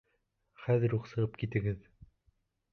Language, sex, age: Bashkir, male, 19-29